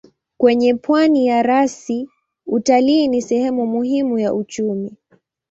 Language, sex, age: Swahili, female, 19-29